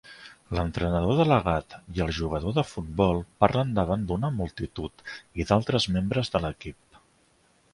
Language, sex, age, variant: Catalan, male, 40-49, Central